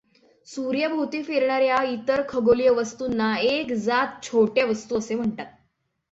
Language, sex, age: Marathi, female, 19-29